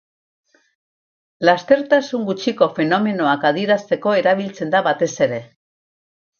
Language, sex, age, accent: Basque, female, 70-79, Mendebalekoa (Araba, Bizkaia, Gipuzkoako mendebaleko herri batzuk)